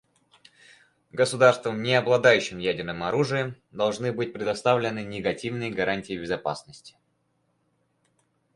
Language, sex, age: Russian, male, under 19